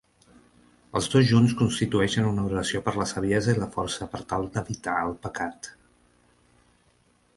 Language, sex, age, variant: Catalan, male, 50-59, Central